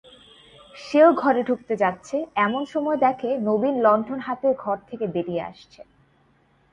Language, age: Bengali, 19-29